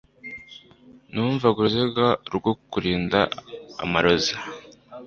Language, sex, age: Kinyarwanda, male, under 19